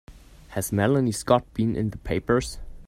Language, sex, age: English, male, under 19